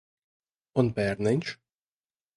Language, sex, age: Latvian, male, 19-29